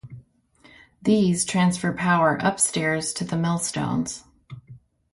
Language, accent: English, United States English